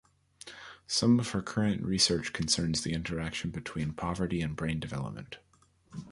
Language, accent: English, United States English